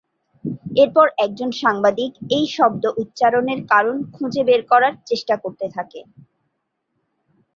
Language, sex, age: Bengali, female, 19-29